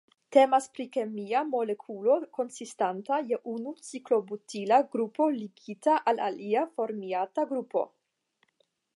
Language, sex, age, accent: Esperanto, female, 19-29, Internacia